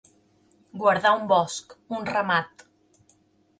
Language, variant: Catalan, Central